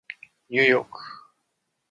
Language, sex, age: Japanese, male, 30-39